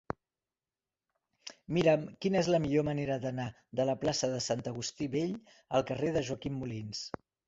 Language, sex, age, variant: Catalan, male, 40-49, Central